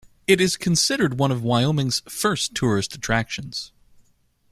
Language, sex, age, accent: English, male, 30-39, United States English